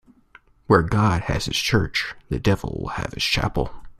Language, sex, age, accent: English, male, 19-29, United States English